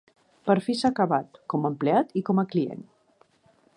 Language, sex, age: Catalan, female, 50-59